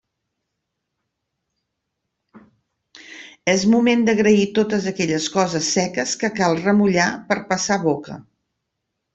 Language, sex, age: Catalan, female, 60-69